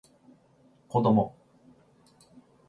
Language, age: Japanese, 40-49